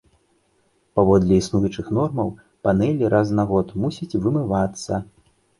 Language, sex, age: Belarusian, male, 30-39